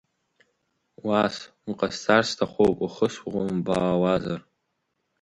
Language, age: Abkhazian, under 19